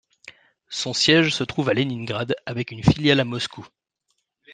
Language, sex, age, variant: French, male, 30-39, Français de métropole